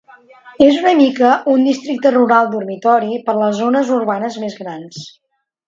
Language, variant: Catalan, Central